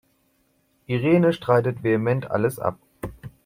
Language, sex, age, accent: German, male, 30-39, Deutschland Deutsch